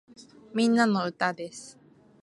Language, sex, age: Japanese, female, 19-29